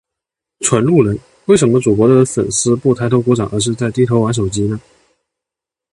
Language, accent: Chinese, 出生地：江西省